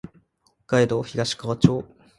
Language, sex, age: Japanese, male, 19-29